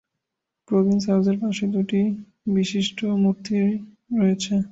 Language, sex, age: Bengali, male, 19-29